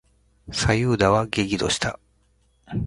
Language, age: Japanese, 50-59